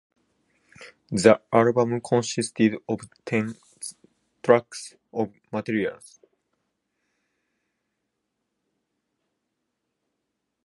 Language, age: English, 19-29